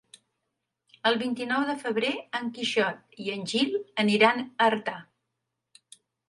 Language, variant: Catalan, Central